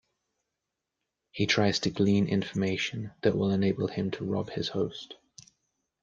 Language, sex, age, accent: English, male, 30-39, England English